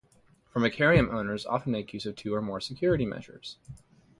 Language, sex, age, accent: English, male, 30-39, United States English